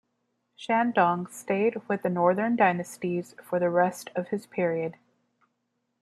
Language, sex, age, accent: English, female, 19-29, United States English